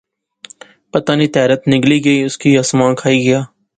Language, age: Pahari-Potwari, 19-29